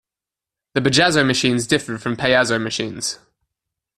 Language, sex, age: English, male, 19-29